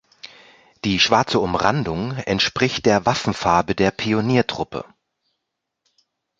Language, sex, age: German, male, 40-49